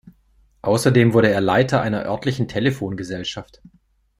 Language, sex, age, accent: German, male, 40-49, Deutschland Deutsch